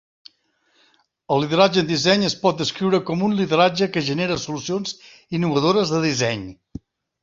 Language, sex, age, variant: Catalan, male, 60-69, Septentrional